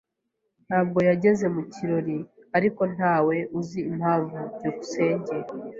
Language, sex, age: Kinyarwanda, female, 19-29